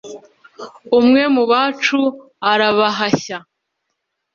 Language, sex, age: Kinyarwanda, female, 19-29